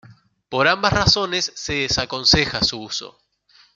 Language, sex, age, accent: Spanish, male, 19-29, Rioplatense: Argentina, Uruguay, este de Bolivia, Paraguay